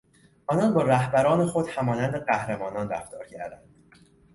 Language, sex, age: Persian, male, 19-29